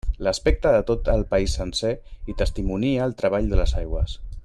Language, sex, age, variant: Catalan, male, 40-49, Central